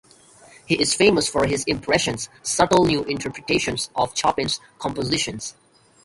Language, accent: English, United States English